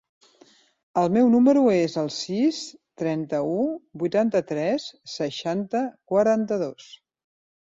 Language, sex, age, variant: Catalan, female, 40-49, Central